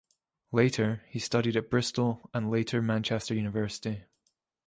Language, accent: English, Scottish English